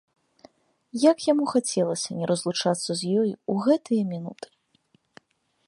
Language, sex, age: Belarusian, female, 19-29